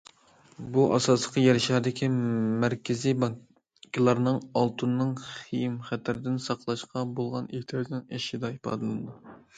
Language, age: Uyghur, 19-29